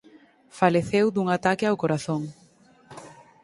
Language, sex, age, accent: Galician, female, 19-29, Oriental (común en zona oriental)